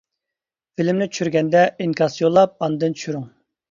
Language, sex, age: Uyghur, male, 30-39